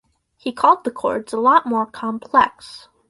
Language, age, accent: English, under 19, Canadian English